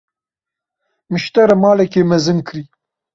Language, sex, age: Kurdish, male, 19-29